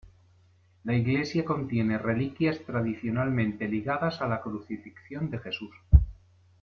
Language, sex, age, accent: Spanish, male, 40-49, España: Sur peninsular (Andalucia, Extremadura, Murcia)